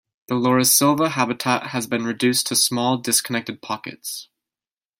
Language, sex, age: English, male, 19-29